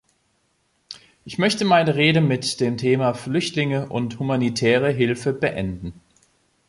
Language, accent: German, Deutschland Deutsch